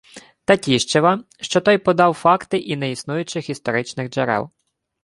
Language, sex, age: Ukrainian, male, 19-29